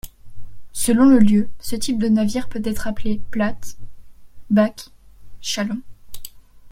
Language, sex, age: French, female, 19-29